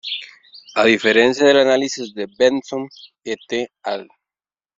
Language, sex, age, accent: Spanish, male, 30-39, América central